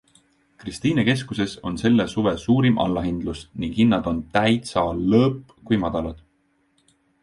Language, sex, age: Estonian, male, 19-29